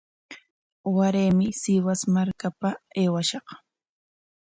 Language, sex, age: Corongo Ancash Quechua, female, 30-39